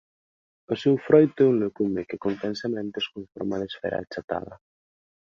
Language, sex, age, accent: Galician, male, 19-29, Normativo (estándar)